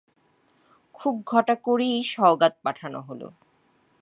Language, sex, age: Bengali, female, 30-39